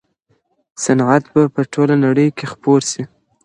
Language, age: Pashto, 30-39